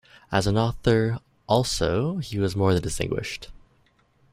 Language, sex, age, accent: English, male, 19-29, Canadian English